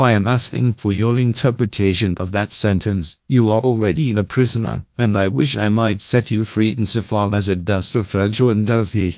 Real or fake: fake